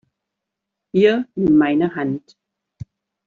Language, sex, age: German, female, 60-69